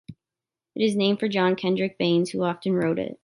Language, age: English, 19-29